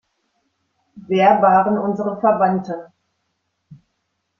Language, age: German, 50-59